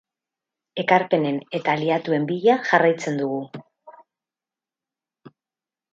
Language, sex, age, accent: Basque, female, 50-59, Mendebalekoa (Araba, Bizkaia, Gipuzkoako mendebaleko herri batzuk)